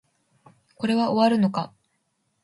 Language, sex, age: Japanese, female, under 19